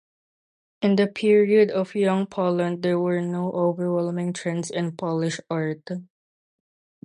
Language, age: English, under 19